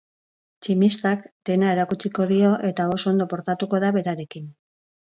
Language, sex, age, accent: Basque, female, 50-59, Mendebalekoa (Araba, Bizkaia, Gipuzkoako mendebaleko herri batzuk)